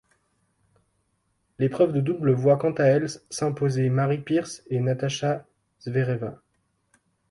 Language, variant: French, Français de métropole